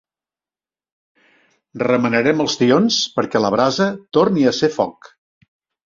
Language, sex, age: Catalan, male, 70-79